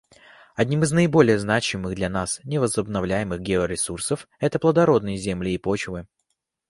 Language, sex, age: Russian, male, 19-29